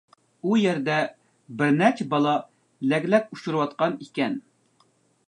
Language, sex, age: Uyghur, male, 30-39